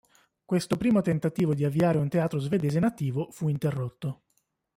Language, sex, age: Italian, male, 30-39